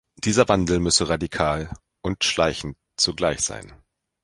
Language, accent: German, Deutschland Deutsch